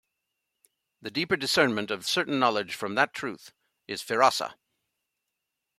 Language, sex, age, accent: English, male, 50-59, United States English